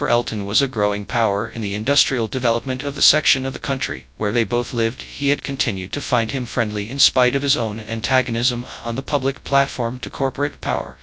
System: TTS, FastPitch